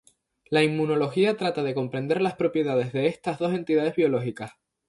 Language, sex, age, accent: Spanish, male, 19-29, España: Islas Canarias